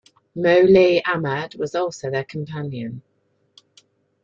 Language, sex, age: English, female, 50-59